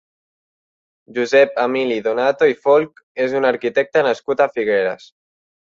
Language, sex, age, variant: Catalan, male, 60-69, Central